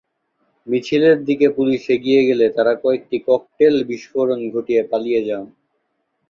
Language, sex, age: Bengali, male, 19-29